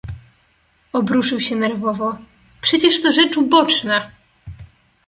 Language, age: Polish, 19-29